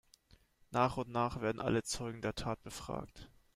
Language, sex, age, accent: German, male, 19-29, Deutschland Deutsch